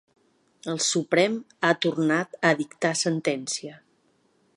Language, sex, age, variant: Catalan, female, 50-59, Central